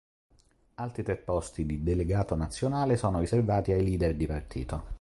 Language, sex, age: Italian, male, 30-39